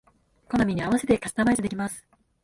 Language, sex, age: Japanese, female, 19-29